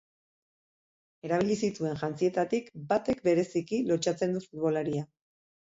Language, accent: Basque, Mendebalekoa (Araba, Bizkaia, Gipuzkoako mendebaleko herri batzuk)